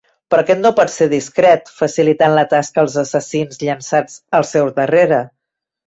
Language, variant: Catalan, Central